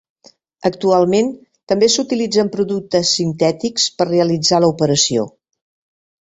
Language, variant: Catalan, Septentrional